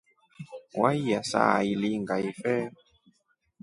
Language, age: Rombo, 19-29